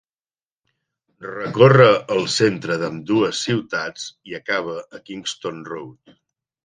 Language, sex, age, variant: Catalan, male, 40-49, Central